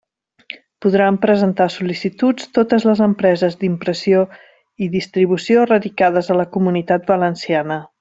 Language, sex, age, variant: Catalan, female, 50-59, Central